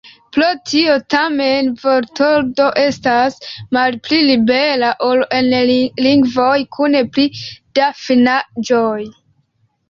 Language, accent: Esperanto, Internacia